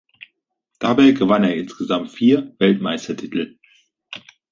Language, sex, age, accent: German, male, 30-39, Deutschland Deutsch